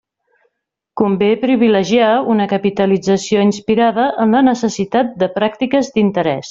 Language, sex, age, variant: Catalan, female, 30-39, Central